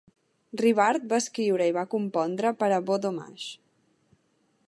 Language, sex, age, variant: Catalan, female, under 19, Central